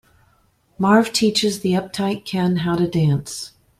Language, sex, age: English, female, 40-49